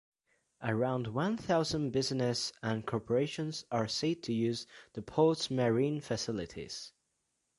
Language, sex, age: English, male, under 19